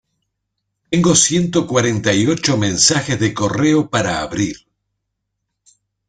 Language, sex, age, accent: Spanish, male, 50-59, Rioplatense: Argentina, Uruguay, este de Bolivia, Paraguay